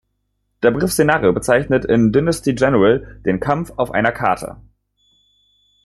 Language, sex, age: German, male, 19-29